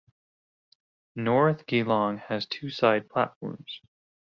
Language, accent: English, United States English